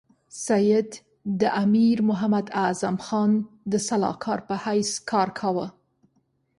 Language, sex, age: Pashto, female, 40-49